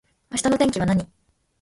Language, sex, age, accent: Japanese, female, under 19, 標準